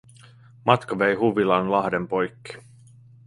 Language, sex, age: Finnish, male, 30-39